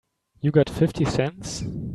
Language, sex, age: English, male, 19-29